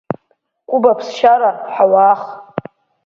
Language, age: Abkhazian, under 19